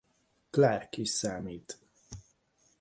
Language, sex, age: Hungarian, male, 50-59